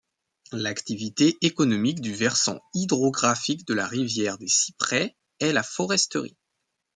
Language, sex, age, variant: French, male, 19-29, Français de métropole